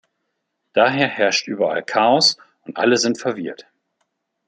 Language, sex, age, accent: German, male, 50-59, Deutschland Deutsch